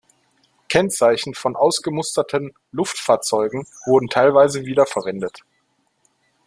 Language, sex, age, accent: German, male, 30-39, Deutschland Deutsch